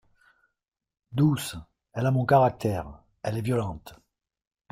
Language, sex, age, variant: French, male, 50-59, Français de métropole